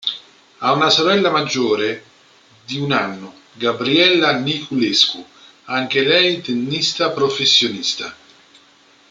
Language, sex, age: Italian, male, 40-49